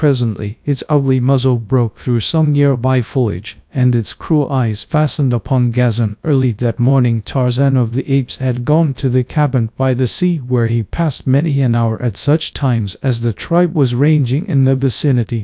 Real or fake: fake